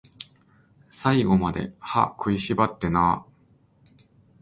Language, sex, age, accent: Japanese, male, 40-49, 関西弁